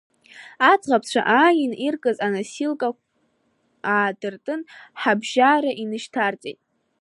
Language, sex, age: Abkhazian, female, under 19